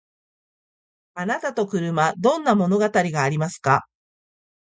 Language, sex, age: Japanese, female, 40-49